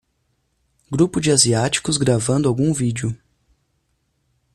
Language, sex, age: Portuguese, male, 30-39